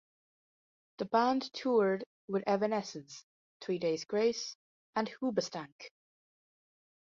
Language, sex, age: English, female, under 19